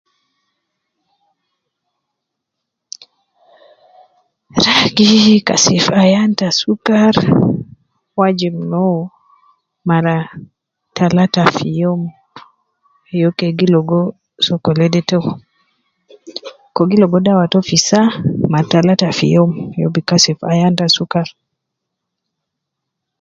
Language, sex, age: Nubi, female, 30-39